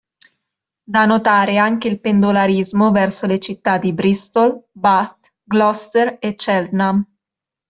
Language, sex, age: Italian, female, 19-29